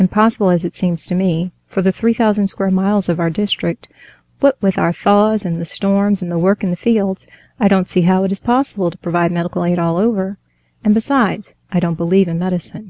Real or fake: real